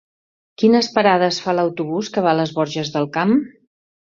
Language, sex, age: Catalan, female, 60-69